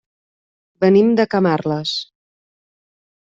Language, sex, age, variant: Catalan, female, 40-49, Central